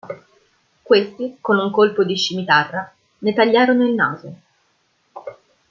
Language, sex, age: Italian, female, 19-29